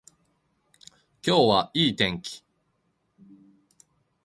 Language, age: Japanese, 30-39